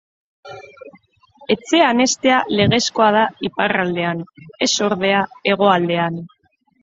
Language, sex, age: Basque, female, 30-39